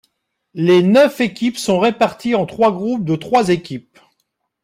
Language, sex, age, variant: French, male, 50-59, Français de métropole